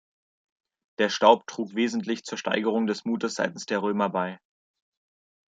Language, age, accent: German, 19-29, Deutschland Deutsch